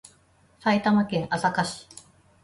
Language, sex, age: Japanese, female, 30-39